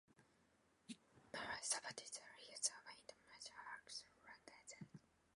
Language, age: English, 19-29